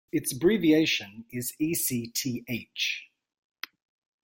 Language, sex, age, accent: English, male, 30-39, Australian English